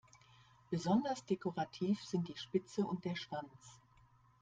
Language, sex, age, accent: German, female, 60-69, Deutschland Deutsch